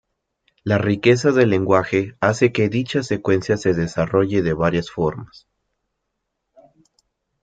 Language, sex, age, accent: Spanish, male, 19-29, México